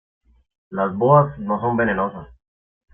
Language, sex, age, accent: Spanish, male, 19-29, América central